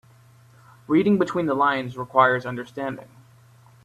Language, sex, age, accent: English, male, 19-29, United States English